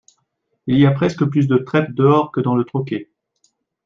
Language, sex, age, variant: French, male, 40-49, Français de métropole